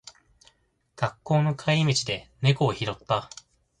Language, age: Japanese, 19-29